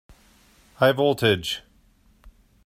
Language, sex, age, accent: English, male, 30-39, United States English